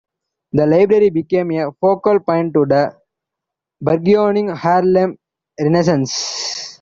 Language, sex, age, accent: English, male, 19-29, India and South Asia (India, Pakistan, Sri Lanka)